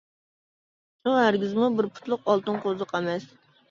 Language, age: Uyghur, 30-39